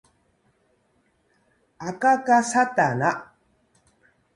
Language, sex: Japanese, female